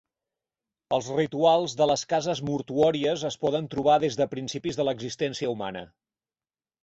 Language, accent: Catalan, nord-oriental